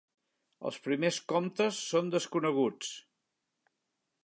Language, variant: Catalan, Central